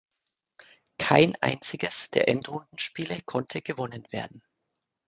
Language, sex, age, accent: German, male, 30-39, Deutschland Deutsch